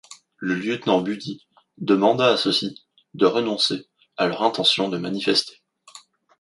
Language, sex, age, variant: French, male, 19-29, Français de métropole